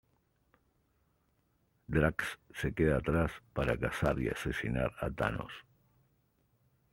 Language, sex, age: Spanish, male, 30-39